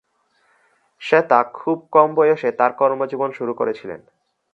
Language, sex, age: Bengali, male, under 19